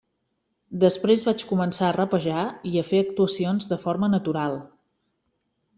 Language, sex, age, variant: Catalan, female, 40-49, Central